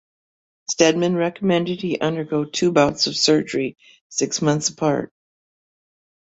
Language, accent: English, United States English